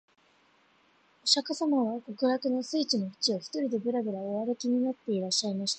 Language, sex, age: Japanese, female, under 19